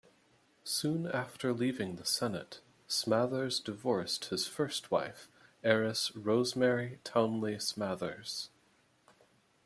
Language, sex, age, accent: English, male, 30-39, United States English